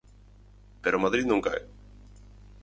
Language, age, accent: Galician, 19-29, Central (gheada)